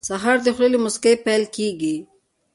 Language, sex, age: Pashto, female, 19-29